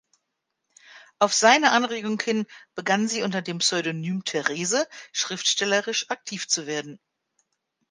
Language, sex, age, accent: German, female, 50-59, Deutschland Deutsch